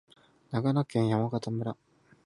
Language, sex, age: Japanese, male, 19-29